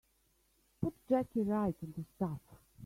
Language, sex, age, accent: English, female, 50-59, Australian English